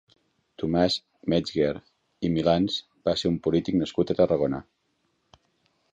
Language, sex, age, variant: Catalan, male, 40-49, Central